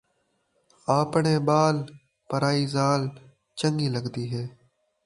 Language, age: Saraiki, under 19